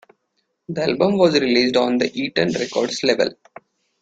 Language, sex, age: English, male, 30-39